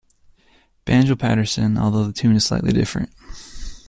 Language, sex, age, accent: English, male, 19-29, United States English